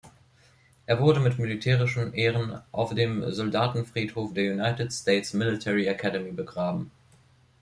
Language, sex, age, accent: German, male, 19-29, Deutschland Deutsch